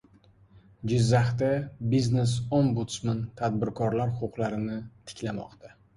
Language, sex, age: Uzbek, male, 19-29